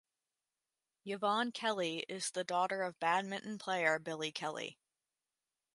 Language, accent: English, United States English